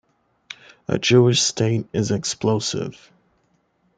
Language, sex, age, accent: English, male, 19-29, United States English